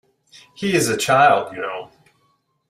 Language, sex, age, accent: English, male, 30-39, Canadian English